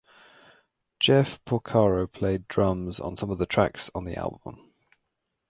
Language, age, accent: English, 19-29, England English